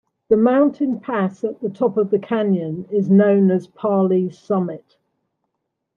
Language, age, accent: English, 60-69, Welsh English